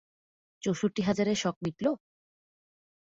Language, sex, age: Bengali, female, 19-29